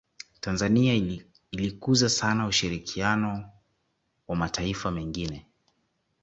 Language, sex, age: Swahili, male, 19-29